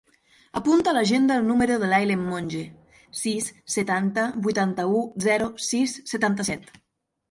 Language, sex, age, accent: Catalan, female, 19-29, central; nord-occidental